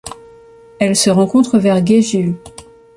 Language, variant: French, Français de métropole